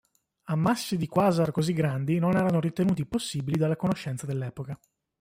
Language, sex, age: Italian, male, 30-39